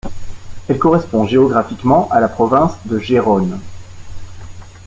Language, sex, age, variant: French, male, 40-49, Français de métropole